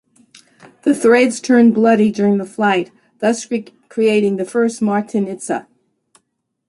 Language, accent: English, United States English